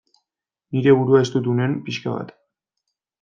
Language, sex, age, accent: Basque, male, 19-29, Erdialdekoa edo Nafarra (Gipuzkoa, Nafarroa)